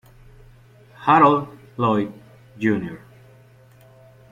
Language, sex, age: Spanish, male, 30-39